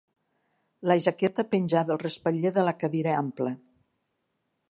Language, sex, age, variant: Catalan, female, 60-69, Nord-Occidental